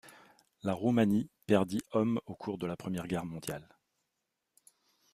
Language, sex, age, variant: French, male, 40-49, Français de métropole